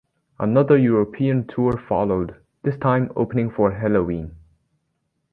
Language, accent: English, United States English